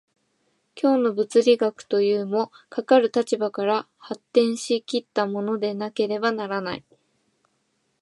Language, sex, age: Japanese, female, 19-29